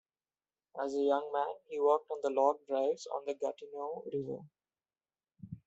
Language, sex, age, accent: English, male, under 19, India and South Asia (India, Pakistan, Sri Lanka)